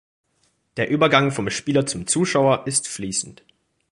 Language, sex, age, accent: German, male, under 19, Deutschland Deutsch